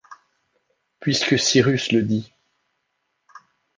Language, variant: French, Français de métropole